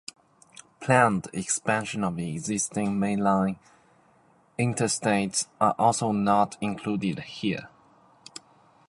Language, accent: English, United States English